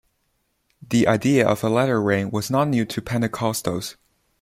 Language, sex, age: English, male, under 19